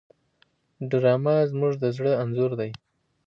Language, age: Pashto, 30-39